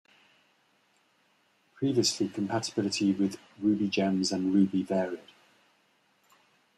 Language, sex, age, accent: English, male, 50-59, England English